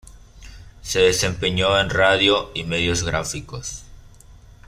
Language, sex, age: Spanish, male, under 19